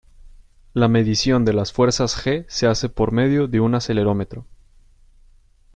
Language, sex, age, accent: Spanish, male, 19-29, México